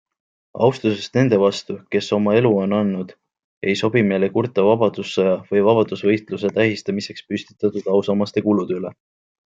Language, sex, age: Estonian, male, 19-29